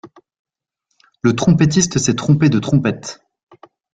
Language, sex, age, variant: French, male, 30-39, Français de métropole